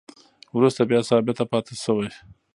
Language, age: Pashto, 40-49